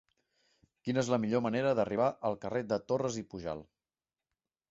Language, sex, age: Catalan, male, 30-39